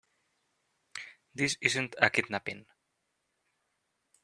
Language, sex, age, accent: English, male, 19-29, United States English